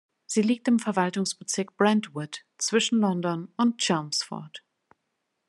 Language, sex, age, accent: German, female, 30-39, Deutschland Deutsch